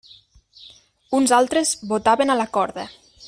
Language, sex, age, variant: Catalan, female, 19-29, Nord-Occidental